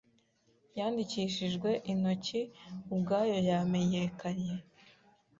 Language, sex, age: Kinyarwanda, female, 19-29